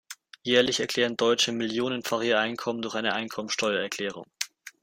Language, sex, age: German, male, under 19